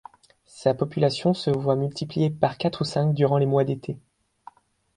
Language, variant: French, Français de métropole